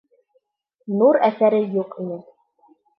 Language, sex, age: Bashkir, female, 19-29